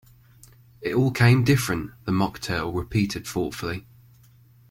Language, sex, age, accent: English, male, 19-29, England English